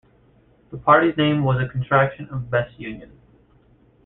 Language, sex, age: English, male, 19-29